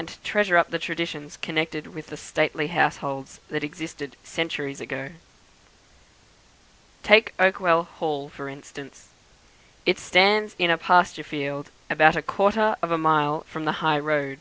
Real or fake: real